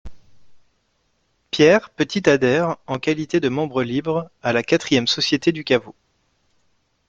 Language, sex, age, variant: French, male, 30-39, Français de métropole